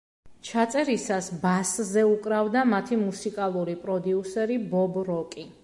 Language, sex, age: Georgian, female, 30-39